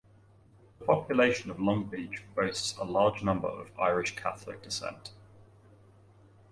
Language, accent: English, England English